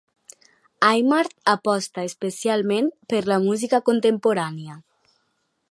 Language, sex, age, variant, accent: Catalan, female, 19-29, Nord-Occidental, central